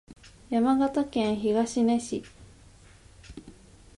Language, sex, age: Japanese, female, 19-29